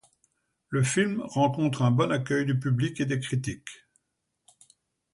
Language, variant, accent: French, Français d'Europe, Français de Belgique